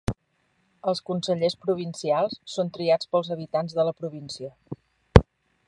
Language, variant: Catalan, Central